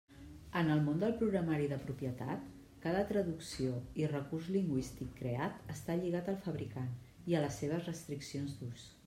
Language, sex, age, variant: Catalan, female, 40-49, Central